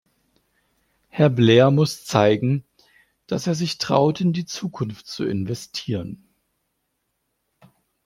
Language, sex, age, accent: German, male, 40-49, Deutschland Deutsch